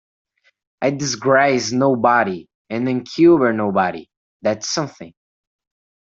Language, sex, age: English, male, under 19